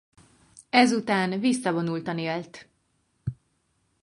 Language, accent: Hungarian, budapesti